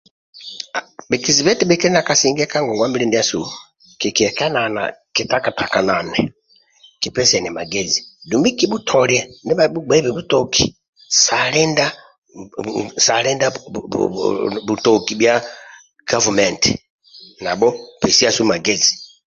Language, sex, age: Amba (Uganda), male, 70-79